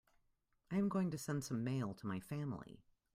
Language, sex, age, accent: English, female, 40-49, United States English